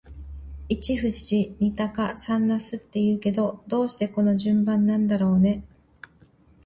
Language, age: Japanese, 50-59